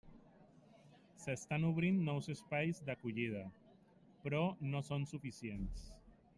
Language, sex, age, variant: Catalan, male, 30-39, Central